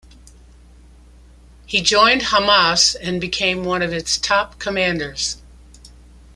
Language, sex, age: English, female, 70-79